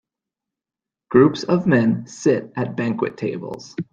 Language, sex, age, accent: English, male, 30-39, United States English